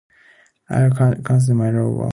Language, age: English, 19-29